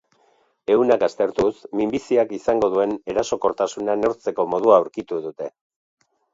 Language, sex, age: Basque, male, 60-69